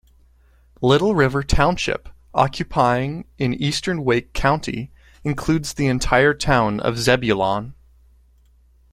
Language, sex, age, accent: English, male, 19-29, United States English